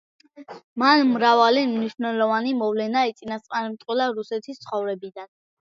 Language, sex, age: Georgian, female, under 19